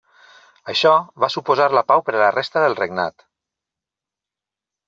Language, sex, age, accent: Catalan, male, 50-59, valencià